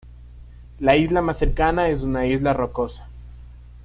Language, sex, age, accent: Spanish, male, under 19, Andino-Pacífico: Colombia, Perú, Ecuador, oeste de Bolivia y Venezuela andina